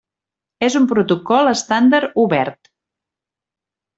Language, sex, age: Catalan, female, 50-59